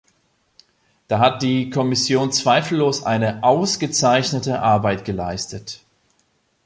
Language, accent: German, Deutschland Deutsch